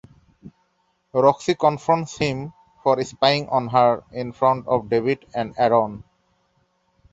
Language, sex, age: English, male, 19-29